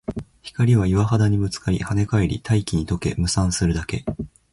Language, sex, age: Japanese, male, 19-29